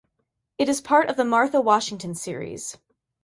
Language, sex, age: English, female, 30-39